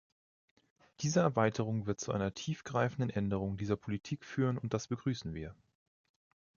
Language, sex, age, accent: German, male, 30-39, Deutschland Deutsch